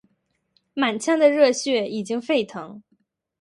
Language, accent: Chinese, 出生地：吉林省